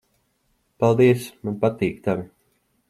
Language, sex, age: Latvian, male, 19-29